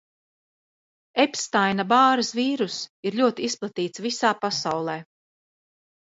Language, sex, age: Latvian, female, 40-49